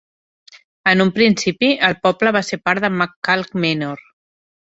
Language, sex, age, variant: Catalan, female, 40-49, Central